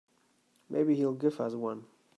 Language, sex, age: English, male, 19-29